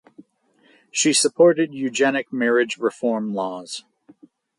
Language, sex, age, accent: English, male, 40-49, United States English